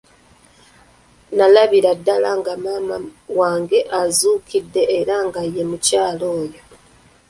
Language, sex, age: Ganda, female, 19-29